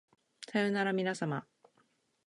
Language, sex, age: Japanese, female, 50-59